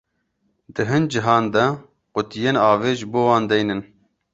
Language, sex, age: Kurdish, male, 19-29